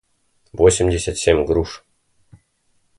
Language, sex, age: Russian, male, 30-39